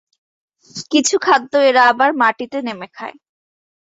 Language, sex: Bengali, female